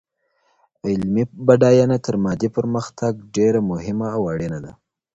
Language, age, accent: Pashto, 19-29, معیاري پښتو